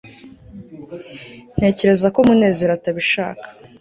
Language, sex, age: Kinyarwanda, female, 19-29